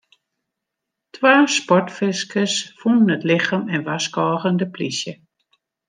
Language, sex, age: Western Frisian, female, 60-69